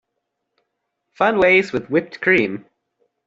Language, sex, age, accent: English, male, under 19, United States English